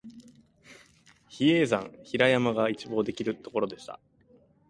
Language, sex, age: Japanese, male, 19-29